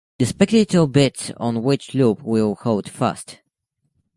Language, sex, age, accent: English, male, under 19, United States English